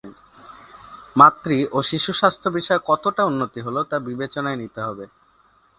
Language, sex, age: Bengali, male, 19-29